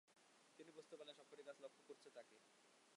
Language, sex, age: Bengali, male, 19-29